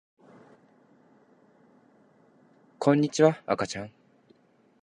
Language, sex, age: Japanese, male, 19-29